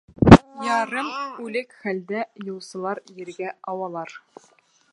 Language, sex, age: Bashkir, female, 19-29